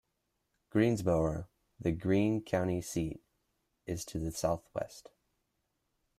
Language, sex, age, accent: English, male, under 19, United States English